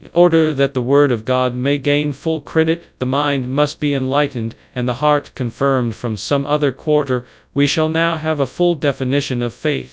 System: TTS, FastPitch